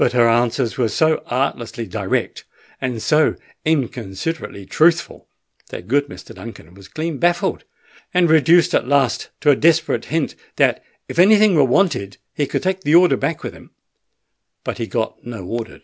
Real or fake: real